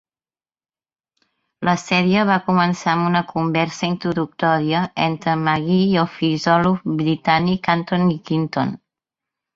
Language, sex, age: Catalan, female, 50-59